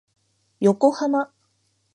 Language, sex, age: Japanese, female, 19-29